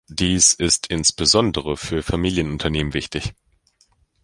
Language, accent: German, Deutschland Deutsch